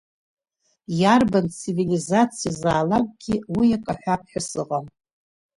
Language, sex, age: Abkhazian, female, 40-49